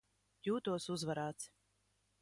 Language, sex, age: Latvian, female, 30-39